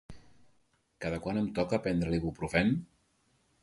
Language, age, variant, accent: Catalan, 40-49, Central, central